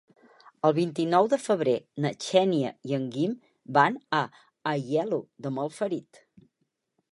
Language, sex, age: Catalan, female, 60-69